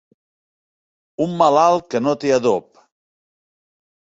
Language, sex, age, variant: Catalan, male, 60-69, Central